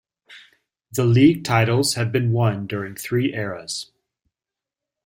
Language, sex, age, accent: English, male, 30-39, United States English